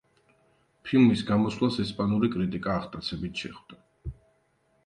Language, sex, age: Georgian, male, 19-29